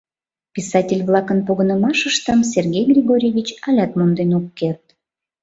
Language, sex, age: Mari, female, 30-39